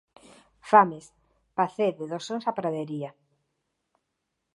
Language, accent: Galician, Normativo (estándar)